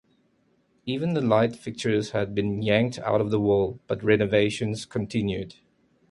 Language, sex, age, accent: English, male, 30-39, Southern African (South Africa, Zimbabwe, Namibia)